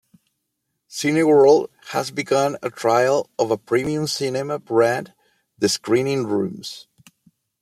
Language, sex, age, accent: English, male, 40-49, United States English